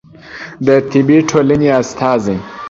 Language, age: Pashto, under 19